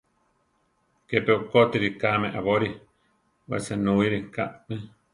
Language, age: Central Tarahumara, 30-39